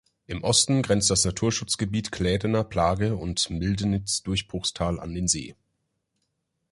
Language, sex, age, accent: German, male, 19-29, Deutschland Deutsch